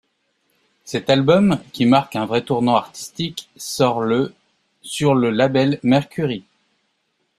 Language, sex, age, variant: French, male, 40-49, Français de métropole